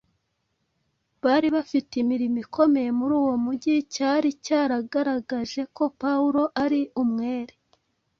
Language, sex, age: Kinyarwanda, female, 30-39